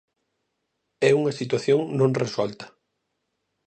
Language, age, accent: Galician, 40-49, Normativo (estándar)